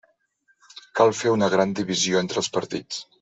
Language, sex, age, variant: Catalan, male, 50-59, Central